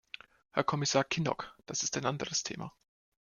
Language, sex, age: German, male, 19-29